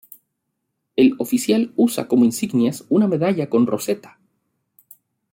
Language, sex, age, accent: Spanish, male, 40-49, Andino-Pacífico: Colombia, Perú, Ecuador, oeste de Bolivia y Venezuela andina